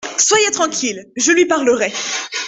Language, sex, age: French, female, 19-29